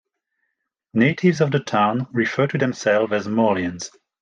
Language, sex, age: English, male, 30-39